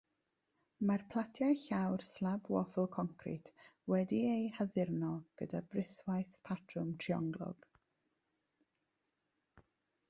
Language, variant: Welsh, South-Western Welsh